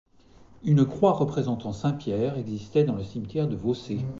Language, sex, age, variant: French, male, 40-49, Français de métropole